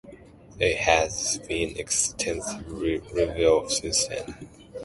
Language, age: English, under 19